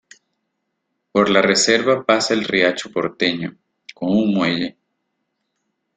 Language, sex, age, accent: Spanish, male, 19-29, Caribe: Cuba, Venezuela, Puerto Rico, República Dominicana, Panamá, Colombia caribeña, México caribeño, Costa del golfo de México